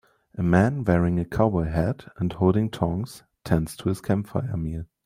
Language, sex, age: English, male, 30-39